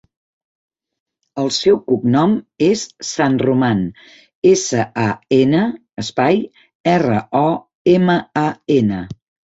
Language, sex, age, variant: Catalan, female, 60-69, Central